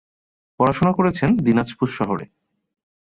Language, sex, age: Bengali, male, 30-39